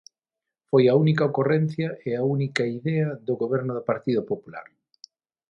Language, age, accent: Galician, 50-59, Atlántico (seseo e gheada); Normativo (estándar)